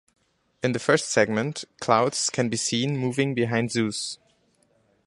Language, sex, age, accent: English, male, 19-29, German English